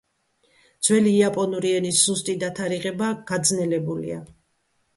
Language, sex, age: Georgian, female, 50-59